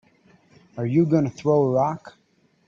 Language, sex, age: English, male, 19-29